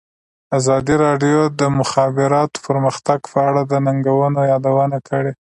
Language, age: Pashto, 30-39